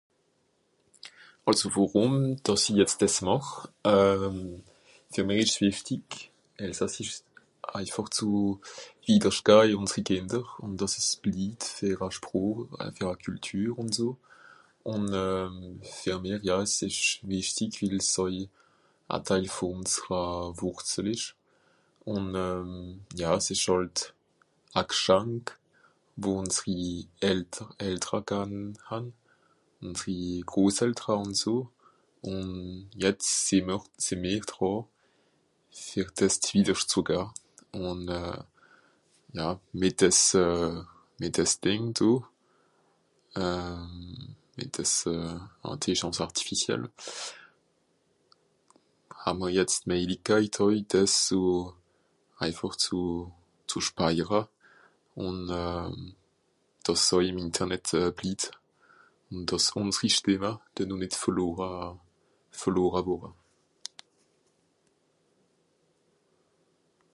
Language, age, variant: Swiss German, 19-29, Nordniederàlemmànisch (Rishoffe, Zàwere, Bùsswìller, Hawenau, Brüemt, Stroossbùri, Molse, Dàmbàch, Schlettstàtt, Pfàlzbùri usw.)